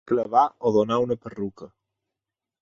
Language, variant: Catalan, Balear